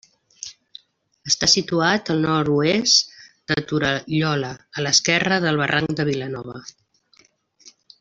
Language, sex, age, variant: Catalan, female, 50-59, Central